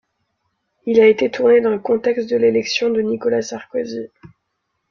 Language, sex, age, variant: French, female, 19-29, Français de métropole